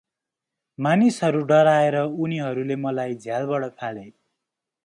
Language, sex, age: Nepali, male, 19-29